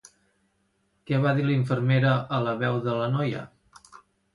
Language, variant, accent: Catalan, Central, central; septentrional